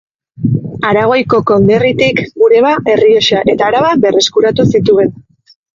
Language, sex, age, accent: Basque, female, 30-39, Mendebalekoa (Araba, Bizkaia, Gipuzkoako mendebaleko herri batzuk)